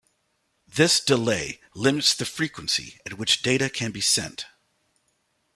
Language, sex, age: English, male, 50-59